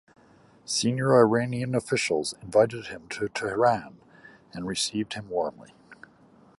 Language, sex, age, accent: English, male, 50-59, Canadian English